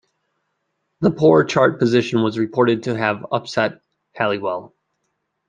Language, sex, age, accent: English, male, 30-39, United States English